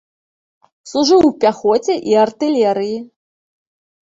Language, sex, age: Belarusian, female, 30-39